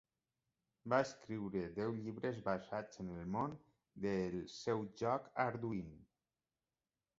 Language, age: Catalan, 40-49